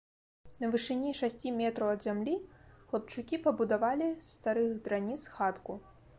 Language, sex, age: Belarusian, female, 19-29